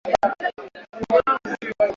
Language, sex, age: Swahili, male, 19-29